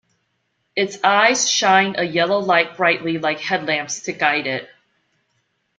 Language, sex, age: English, female, 40-49